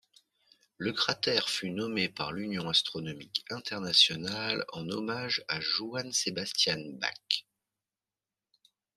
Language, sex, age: French, male, 40-49